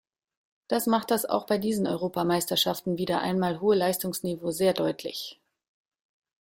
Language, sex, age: German, female, 30-39